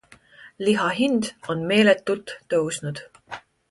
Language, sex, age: Estonian, female, 19-29